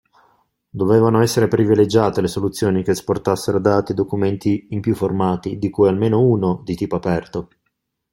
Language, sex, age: Italian, male, 30-39